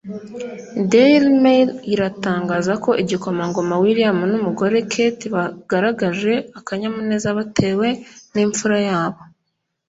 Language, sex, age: Kinyarwanda, female, 30-39